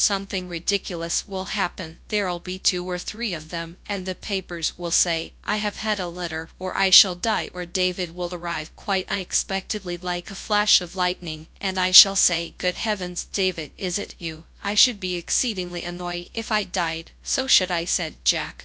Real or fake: fake